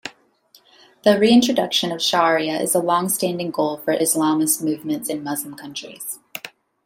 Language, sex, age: English, female, 19-29